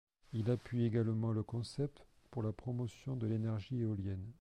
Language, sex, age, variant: French, male, 40-49, Français de métropole